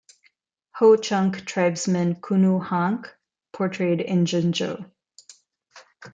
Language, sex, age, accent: English, female, 30-39, India and South Asia (India, Pakistan, Sri Lanka)